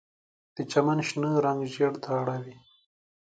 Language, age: Pashto, 19-29